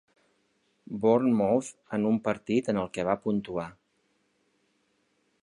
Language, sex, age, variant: Catalan, male, 40-49, Central